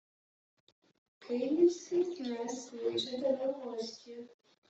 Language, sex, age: Ukrainian, female, 19-29